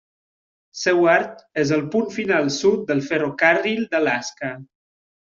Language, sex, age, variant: Catalan, male, 19-29, Septentrional